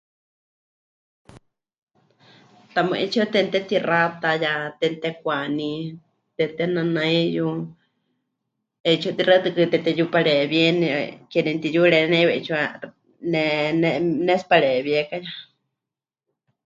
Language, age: Huichol, 30-39